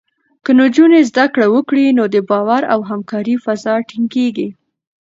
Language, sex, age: Pashto, female, under 19